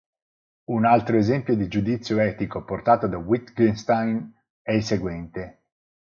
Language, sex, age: Italian, male, 40-49